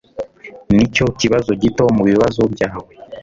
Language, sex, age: Kinyarwanda, male, 19-29